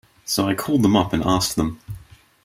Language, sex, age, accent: English, male, under 19, Australian English